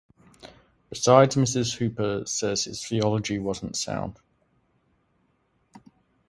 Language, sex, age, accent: English, male, 30-39, Australian English